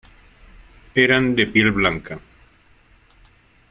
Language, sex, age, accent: Spanish, male, 60-69, Andino-Pacífico: Colombia, Perú, Ecuador, oeste de Bolivia y Venezuela andina